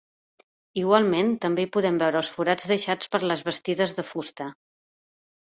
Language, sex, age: Catalan, female, 40-49